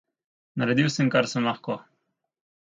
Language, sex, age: Slovenian, male, 19-29